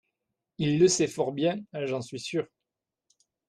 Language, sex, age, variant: French, male, 40-49, Français de métropole